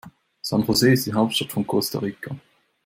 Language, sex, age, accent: German, male, 19-29, Schweizerdeutsch